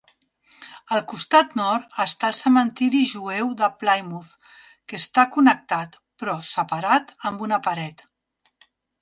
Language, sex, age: Catalan, female, 50-59